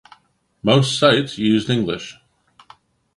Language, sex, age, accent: English, male, 50-59, Canadian English